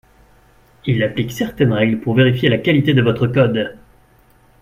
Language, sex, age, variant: French, male, 30-39, Français de métropole